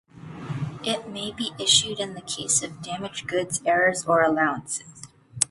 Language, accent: English, Canadian English